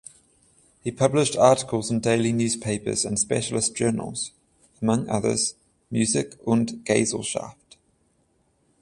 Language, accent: English, United States English; Australian English; England English; New Zealand English; Welsh English